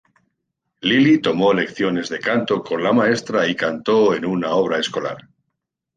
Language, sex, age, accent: Spanish, male, 50-59, España: Centro-Sur peninsular (Madrid, Toledo, Castilla-La Mancha)